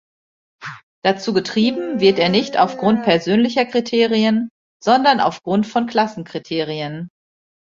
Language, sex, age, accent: German, female, 40-49, Deutschland Deutsch